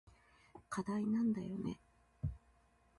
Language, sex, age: Japanese, female, 30-39